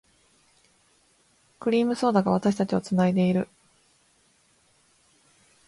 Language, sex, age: Japanese, female, 19-29